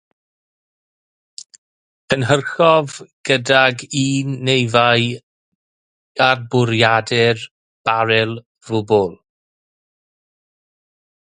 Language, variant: Welsh, South-Eastern Welsh